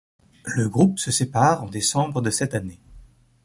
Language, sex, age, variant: French, male, 30-39, Français de métropole